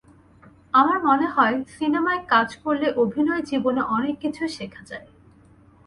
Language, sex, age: Bengali, female, 19-29